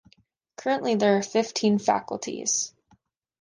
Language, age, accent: English, 19-29, United States English